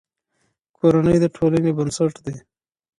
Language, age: Pashto, 30-39